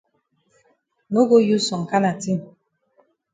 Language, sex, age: Cameroon Pidgin, female, 40-49